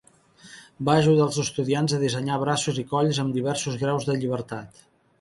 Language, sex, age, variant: Catalan, male, 50-59, Central